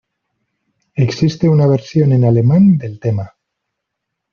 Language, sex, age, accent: Spanish, male, 30-39, España: Norte peninsular (Asturias, Castilla y León, Cantabria, País Vasco, Navarra, Aragón, La Rioja, Guadalajara, Cuenca)